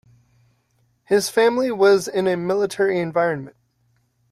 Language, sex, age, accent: English, male, 19-29, United States English